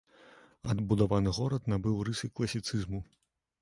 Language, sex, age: Belarusian, male, 30-39